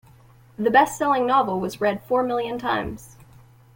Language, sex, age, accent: English, female, 19-29, Canadian English